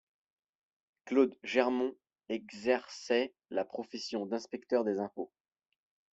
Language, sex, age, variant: French, male, 19-29, Français de métropole